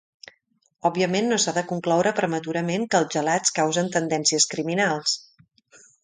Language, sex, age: Catalan, female, 40-49